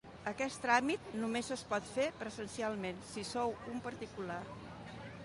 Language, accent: Catalan, aprenent (recent, des d'altres llengües)